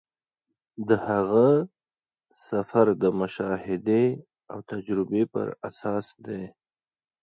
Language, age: Pashto, 30-39